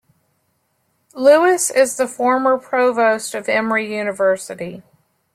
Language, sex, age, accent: English, female, 50-59, United States English